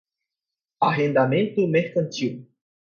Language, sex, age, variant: Portuguese, male, 19-29, Portuguese (Brasil)